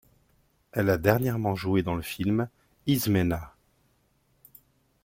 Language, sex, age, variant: French, male, 40-49, Français de métropole